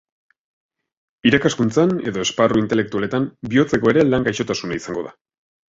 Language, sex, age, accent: Basque, male, 19-29, Erdialdekoa edo Nafarra (Gipuzkoa, Nafarroa)